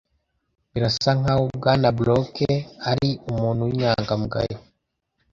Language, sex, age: Kinyarwanda, male, under 19